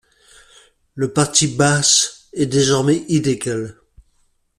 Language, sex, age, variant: French, male, 50-59, Français de métropole